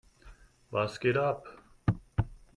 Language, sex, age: German, male, 30-39